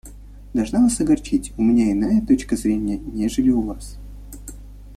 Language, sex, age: Russian, male, 19-29